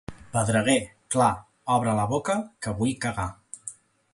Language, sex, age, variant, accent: Catalan, male, 30-39, Central, central